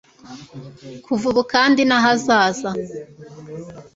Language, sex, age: Kinyarwanda, female, 19-29